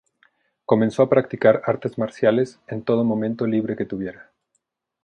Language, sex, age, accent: Spanish, male, 40-49, México